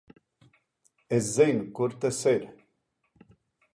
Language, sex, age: Latvian, male, 50-59